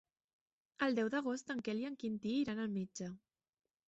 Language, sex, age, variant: Catalan, female, 19-29, Central